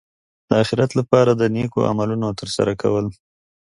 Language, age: Pashto, 30-39